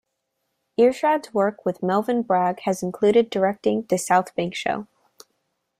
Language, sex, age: English, female, under 19